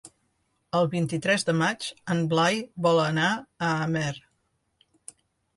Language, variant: Catalan, Central